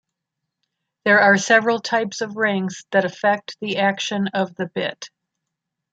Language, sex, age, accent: English, female, 60-69, United States English